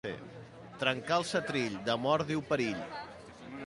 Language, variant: Catalan, Central